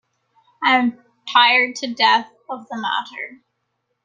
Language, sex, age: English, female, 30-39